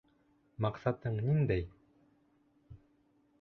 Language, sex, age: Bashkir, male, 19-29